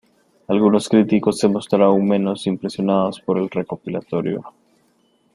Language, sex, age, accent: Spanish, male, 19-29, América central